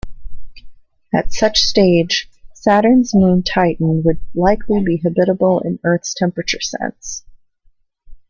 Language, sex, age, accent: English, female, 30-39, United States English